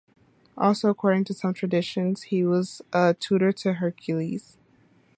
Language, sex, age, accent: English, female, 19-29, United States English